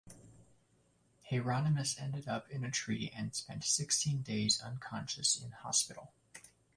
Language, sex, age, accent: English, male, 19-29, United States English